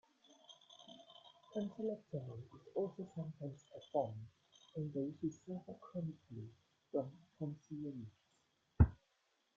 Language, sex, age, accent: English, male, 19-29, Southern African (South Africa, Zimbabwe, Namibia)